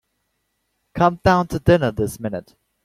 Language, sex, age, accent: English, male, 19-29, United States English